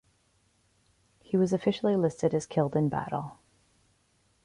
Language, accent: English, United States English